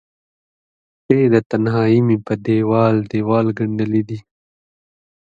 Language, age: Pashto, 19-29